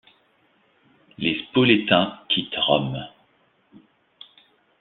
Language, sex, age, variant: French, male, 30-39, Français de métropole